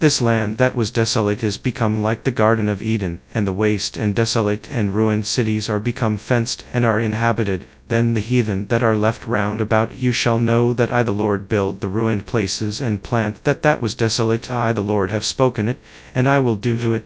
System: TTS, FastPitch